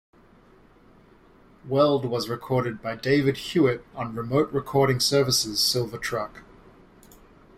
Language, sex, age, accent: English, male, 30-39, New Zealand English